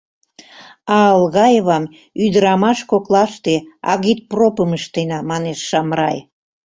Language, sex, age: Mari, female, 70-79